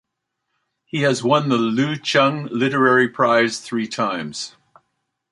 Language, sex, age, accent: English, male, 60-69, Canadian English